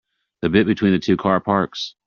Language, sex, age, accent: English, male, 50-59, United States English